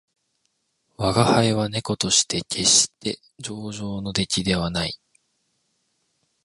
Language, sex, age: Japanese, male, 19-29